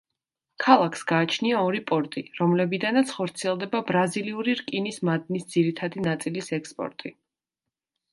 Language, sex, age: Georgian, female, 19-29